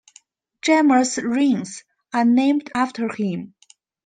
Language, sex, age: English, female, 30-39